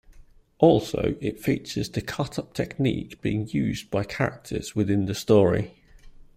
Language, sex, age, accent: English, male, 40-49, England English